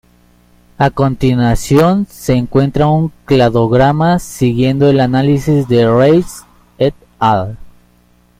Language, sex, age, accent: Spanish, male, 30-39, México